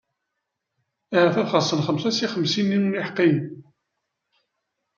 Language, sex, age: Kabyle, male, 30-39